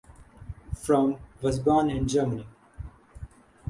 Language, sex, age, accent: English, male, under 19, Canadian English; India and South Asia (India, Pakistan, Sri Lanka)